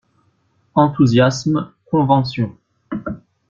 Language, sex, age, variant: French, male, 19-29, Français de métropole